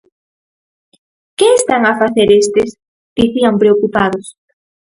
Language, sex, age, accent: Galician, female, under 19, Normativo (estándar)